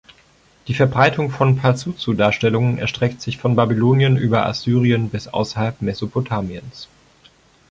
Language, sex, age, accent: German, male, 19-29, Deutschland Deutsch